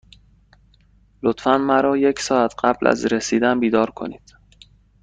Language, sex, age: Persian, male, 19-29